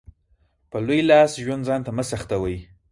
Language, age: Pashto, 19-29